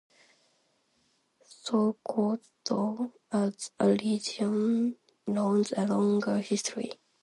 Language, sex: English, female